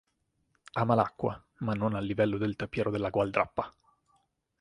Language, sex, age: Italian, male, 19-29